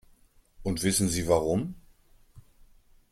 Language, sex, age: German, male, 50-59